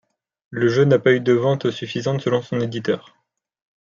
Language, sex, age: French, male, 19-29